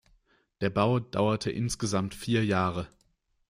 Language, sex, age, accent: German, male, 19-29, Deutschland Deutsch